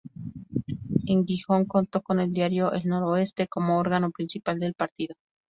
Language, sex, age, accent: Spanish, female, 30-39, México